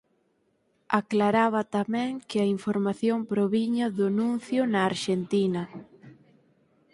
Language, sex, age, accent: Galician, female, 19-29, Atlántico (seseo e gheada)